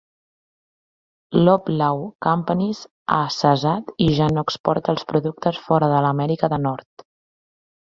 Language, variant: Catalan, Central